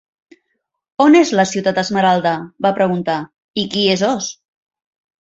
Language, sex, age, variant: Catalan, female, 40-49, Central